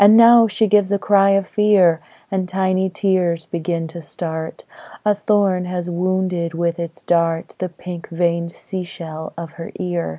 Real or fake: real